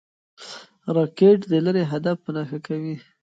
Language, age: Pashto, 19-29